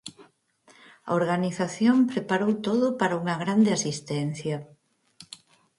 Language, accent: Galician, Atlántico (seseo e gheada); Normativo (estándar)